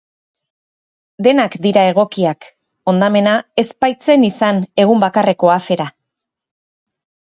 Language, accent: Basque, Erdialdekoa edo Nafarra (Gipuzkoa, Nafarroa)